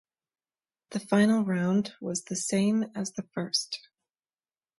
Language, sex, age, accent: English, female, 30-39, United States English